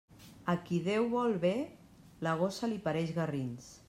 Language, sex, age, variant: Catalan, female, 40-49, Central